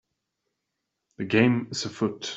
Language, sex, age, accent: English, male, 19-29, England English